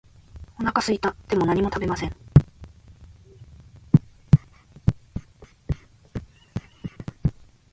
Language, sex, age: Japanese, female, 19-29